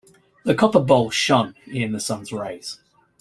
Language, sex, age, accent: English, male, 40-49, Australian English